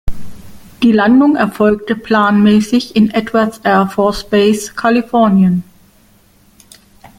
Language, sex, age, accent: German, female, 50-59, Deutschland Deutsch